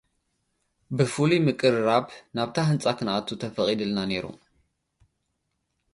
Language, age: Tigrinya, 19-29